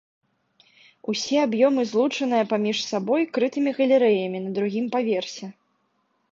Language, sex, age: Belarusian, female, 30-39